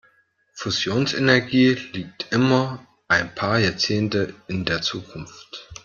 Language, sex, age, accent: German, male, 30-39, Deutschland Deutsch